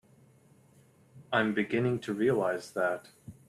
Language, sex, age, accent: English, male, 30-39, United States English